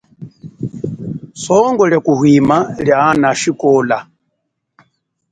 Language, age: Chokwe, 40-49